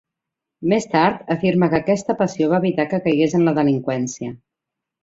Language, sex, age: Catalan, female, 40-49